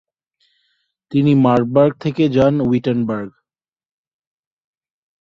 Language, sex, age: Bengali, male, 19-29